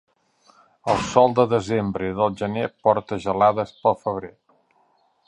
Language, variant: Catalan, Central